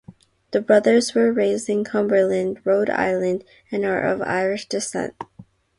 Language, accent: English, United States English; Filipino